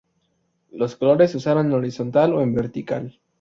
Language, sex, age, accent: Spanish, male, 19-29, México